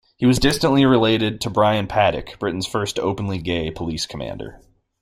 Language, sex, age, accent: English, male, 19-29, United States English